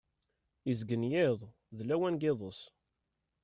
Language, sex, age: Kabyle, male, 30-39